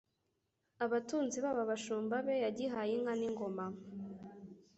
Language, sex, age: Kinyarwanda, female, under 19